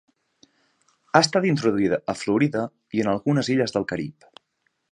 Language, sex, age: Catalan, male, 19-29